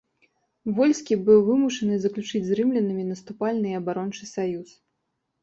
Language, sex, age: Belarusian, female, 19-29